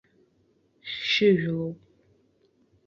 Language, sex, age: Abkhazian, female, 19-29